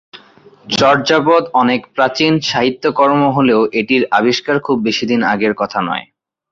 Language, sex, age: Bengali, male, 19-29